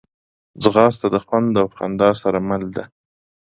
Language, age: Pashto, 30-39